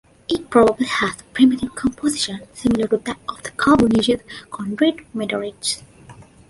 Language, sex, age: English, female, 19-29